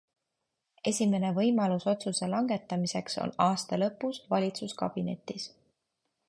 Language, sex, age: Estonian, female, 30-39